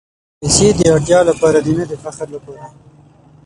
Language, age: Pashto, 19-29